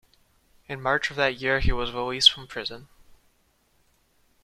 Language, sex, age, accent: English, male, 19-29, United States English